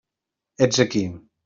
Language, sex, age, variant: Catalan, male, 50-59, Central